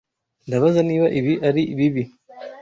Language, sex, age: Kinyarwanda, male, 19-29